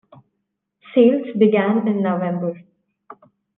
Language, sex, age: English, female, 19-29